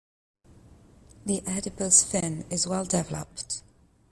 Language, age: English, 19-29